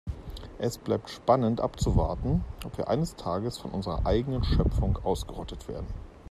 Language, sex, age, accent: German, male, 40-49, Deutschland Deutsch